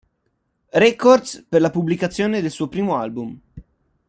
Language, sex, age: Italian, male, 19-29